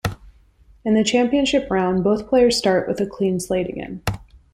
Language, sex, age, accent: English, female, 30-39, United States English